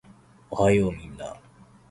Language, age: Japanese, 19-29